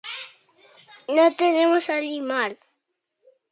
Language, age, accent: Spanish, under 19, Andino-Pacífico: Colombia, Perú, Ecuador, oeste de Bolivia y Venezuela andina